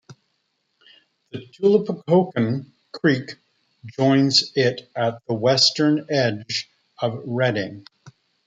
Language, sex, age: English, male, 50-59